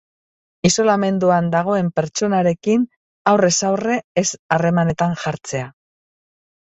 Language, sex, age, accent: Basque, female, 50-59, Mendebalekoa (Araba, Bizkaia, Gipuzkoako mendebaleko herri batzuk)